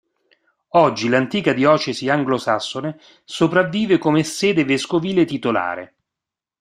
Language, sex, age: Italian, male, 50-59